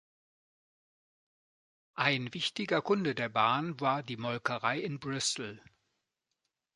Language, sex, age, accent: German, male, 50-59, Deutschland Deutsch